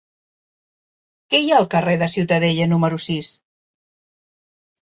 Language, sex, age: Catalan, female, 40-49